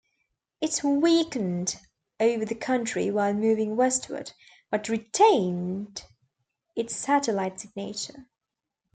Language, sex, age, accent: English, female, 19-29, Australian English